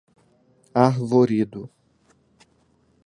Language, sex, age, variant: Portuguese, male, 30-39, Portuguese (Brasil)